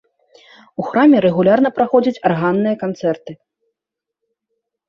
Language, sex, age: Belarusian, female, 30-39